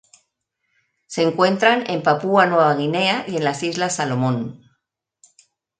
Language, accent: Spanish, España: Centro-Sur peninsular (Madrid, Toledo, Castilla-La Mancha)